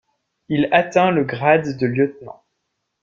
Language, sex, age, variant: French, male, 19-29, Français de métropole